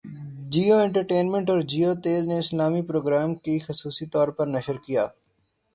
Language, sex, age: Urdu, male, 19-29